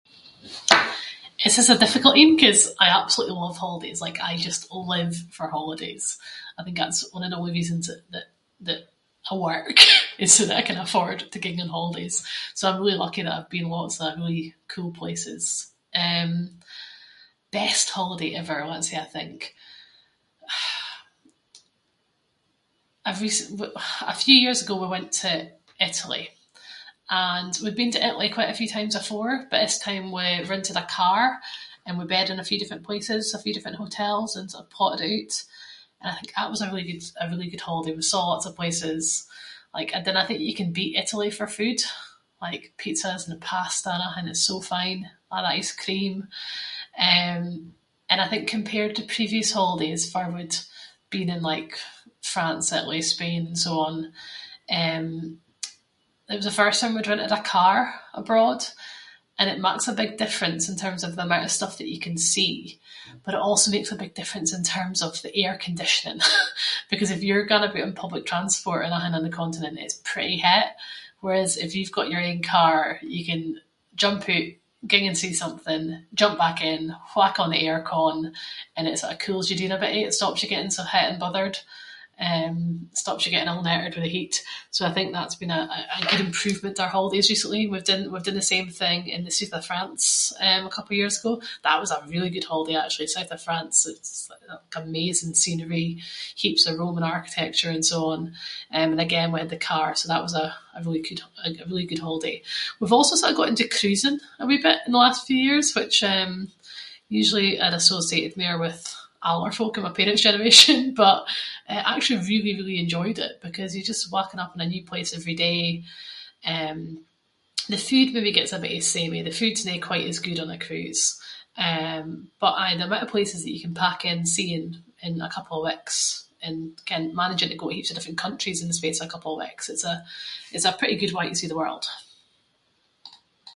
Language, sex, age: Scots, female, 30-39